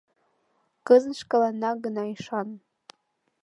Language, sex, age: Mari, female, under 19